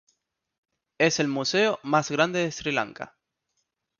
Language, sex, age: Spanish, male, 19-29